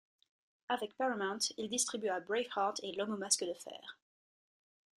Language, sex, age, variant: French, female, 19-29, Français de métropole